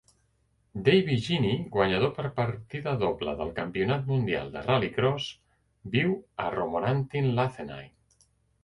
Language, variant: Catalan, Central